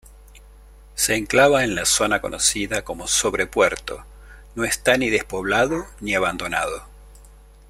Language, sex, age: Spanish, male, 50-59